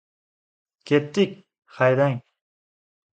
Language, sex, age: Uzbek, male, 19-29